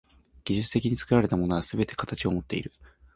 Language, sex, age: Japanese, male, 19-29